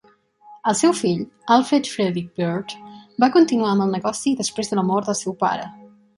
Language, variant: Catalan, Central